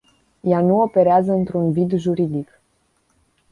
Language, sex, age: Romanian, female, 19-29